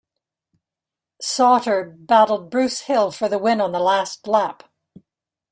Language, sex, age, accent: English, female, 70-79, United States English